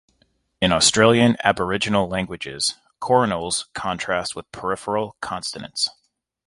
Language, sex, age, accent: English, male, 30-39, United States English